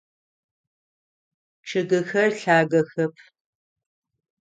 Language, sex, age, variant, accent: Adyghe, female, 50-59, Адыгабзэ (Кирил, пстэумэ зэдыряе), Кıэмгуй (Çemguy)